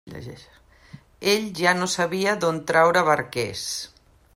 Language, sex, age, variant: Catalan, female, 50-59, Central